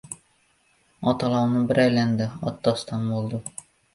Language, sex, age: Uzbek, male, under 19